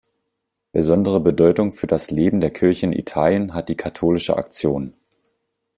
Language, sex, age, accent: German, male, 30-39, Deutschland Deutsch